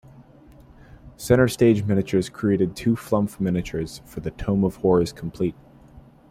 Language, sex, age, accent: English, male, 19-29, United States English